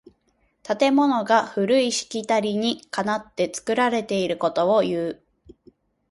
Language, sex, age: Japanese, female, 19-29